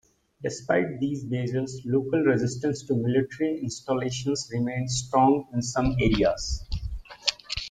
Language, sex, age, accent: English, male, 19-29, United States English